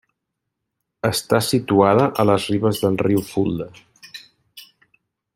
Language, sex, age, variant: Catalan, male, 40-49, Central